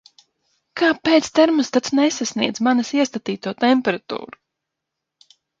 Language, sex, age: Latvian, female, 30-39